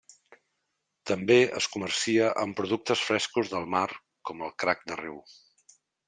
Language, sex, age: Catalan, male, 40-49